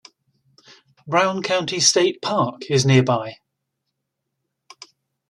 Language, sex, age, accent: English, male, 50-59, England English